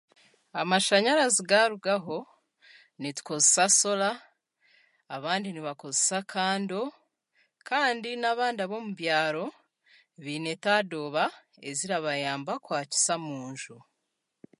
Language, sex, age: Chiga, female, 30-39